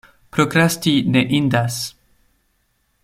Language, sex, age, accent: Esperanto, male, 19-29, Internacia